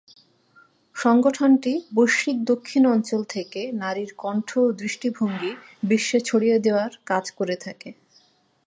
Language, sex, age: Bengali, female, 40-49